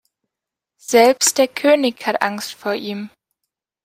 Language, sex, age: German, female, under 19